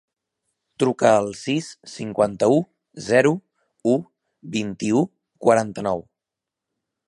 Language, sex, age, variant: Catalan, male, 30-39, Central